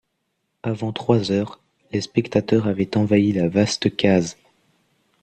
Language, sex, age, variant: French, male, under 19, Français de métropole